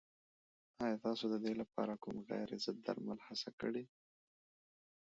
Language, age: Pashto, 30-39